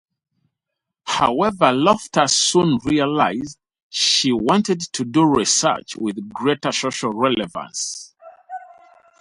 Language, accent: English, Southern African (South Africa, Zimbabwe, Namibia)